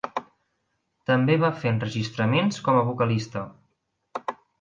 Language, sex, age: Catalan, male, 19-29